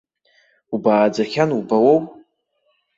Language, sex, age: Abkhazian, male, under 19